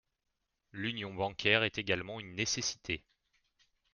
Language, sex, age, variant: French, male, 40-49, Français de métropole